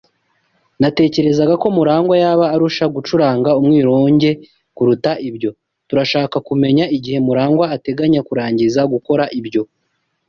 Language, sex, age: Kinyarwanda, male, 30-39